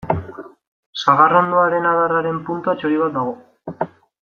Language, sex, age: Basque, male, 19-29